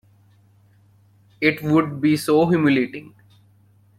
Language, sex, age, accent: English, male, 19-29, India and South Asia (India, Pakistan, Sri Lanka)